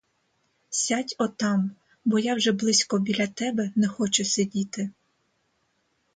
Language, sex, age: Ukrainian, female, 30-39